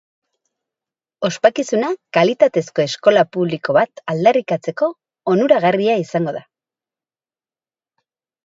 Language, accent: Basque, Mendebalekoa (Araba, Bizkaia, Gipuzkoako mendebaleko herri batzuk)